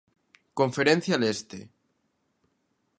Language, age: Galician, 19-29